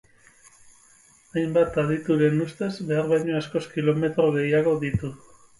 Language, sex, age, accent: Basque, male, 30-39, Mendebalekoa (Araba, Bizkaia, Gipuzkoako mendebaleko herri batzuk)